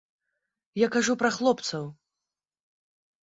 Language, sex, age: Belarusian, female, 19-29